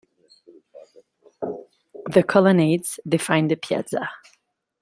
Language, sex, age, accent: English, female, 19-29, Canadian English